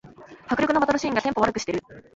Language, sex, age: Japanese, female, under 19